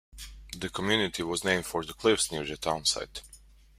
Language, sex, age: English, male, 19-29